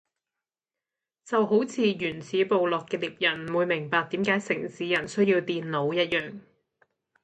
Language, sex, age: Cantonese, female, 19-29